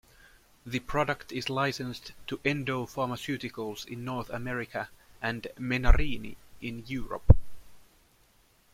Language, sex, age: English, male, 19-29